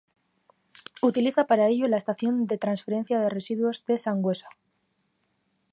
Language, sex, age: Spanish, female, under 19